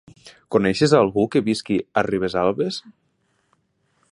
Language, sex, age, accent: Catalan, male, 19-29, Ebrenc